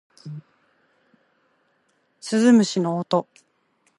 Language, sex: Japanese, female